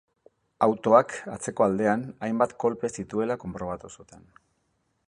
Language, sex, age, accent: Basque, male, 60-69, Erdialdekoa edo Nafarra (Gipuzkoa, Nafarroa)